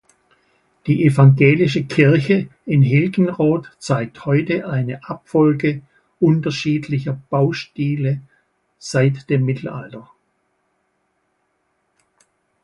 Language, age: German, 70-79